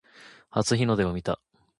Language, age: Japanese, 19-29